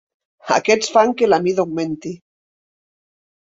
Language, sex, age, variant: Catalan, female, 50-59, Central